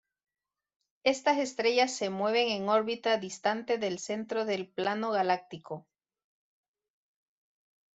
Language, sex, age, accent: Spanish, female, 40-49, España: Centro-Sur peninsular (Madrid, Toledo, Castilla-La Mancha)